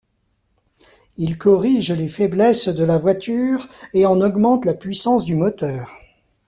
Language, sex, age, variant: French, male, 40-49, Français de métropole